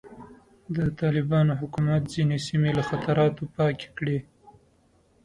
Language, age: Pashto, 19-29